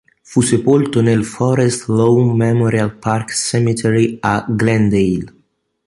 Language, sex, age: Italian, male, 19-29